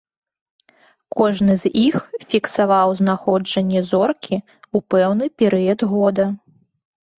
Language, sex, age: Belarusian, female, 30-39